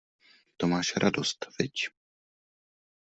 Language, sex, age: Czech, male, 30-39